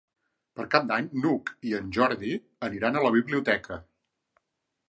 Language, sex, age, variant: Catalan, male, 40-49, Central